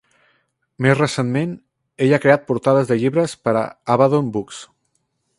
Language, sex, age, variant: Catalan, male, 30-39, Central